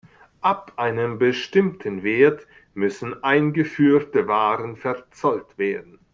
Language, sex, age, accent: German, male, 60-69, Deutschland Deutsch